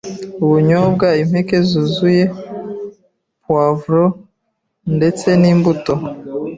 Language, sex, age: Kinyarwanda, female, 30-39